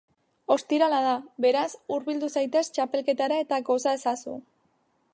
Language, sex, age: Basque, female, 19-29